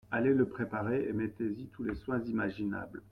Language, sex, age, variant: French, male, 40-49, Français de métropole